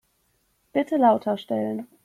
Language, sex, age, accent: German, female, 19-29, Deutschland Deutsch